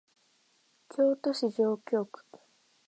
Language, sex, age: Japanese, female, 19-29